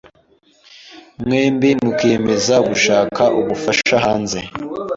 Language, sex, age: Kinyarwanda, male, 19-29